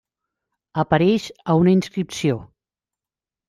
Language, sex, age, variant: Catalan, female, 50-59, Nord-Occidental